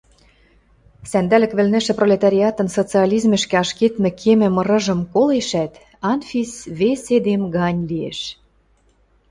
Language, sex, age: Western Mari, female, 40-49